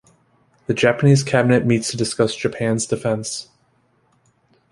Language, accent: English, United States English